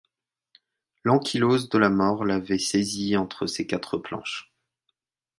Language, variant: French, Français de métropole